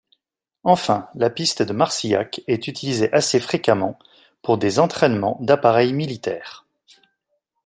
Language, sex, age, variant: French, male, 40-49, Français de métropole